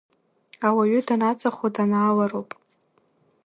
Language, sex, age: Abkhazian, female, under 19